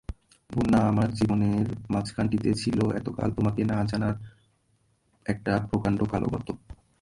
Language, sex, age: Bengali, male, 19-29